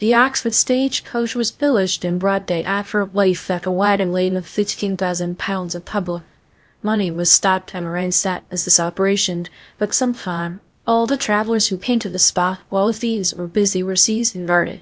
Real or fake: fake